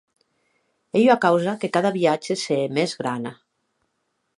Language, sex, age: Occitan, female, 50-59